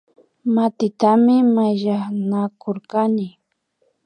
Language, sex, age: Imbabura Highland Quichua, female, under 19